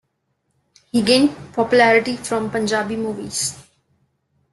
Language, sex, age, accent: English, female, 19-29, India and South Asia (India, Pakistan, Sri Lanka)